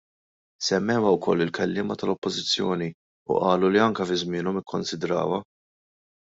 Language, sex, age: Maltese, male, 19-29